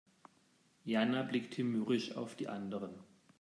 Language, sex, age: German, male, 40-49